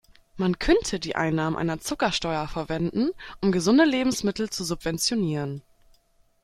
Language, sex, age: German, female, 19-29